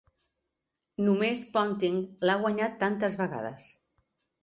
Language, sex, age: Catalan, female, 50-59